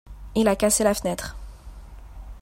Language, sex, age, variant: French, female, 19-29, Français de métropole